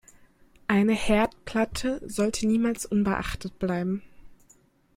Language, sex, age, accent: German, female, 19-29, Deutschland Deutsch